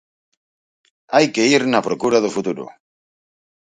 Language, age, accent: Galician, 40-49, Central (gheada)